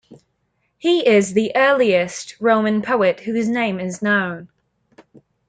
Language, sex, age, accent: English, female, under 19, England English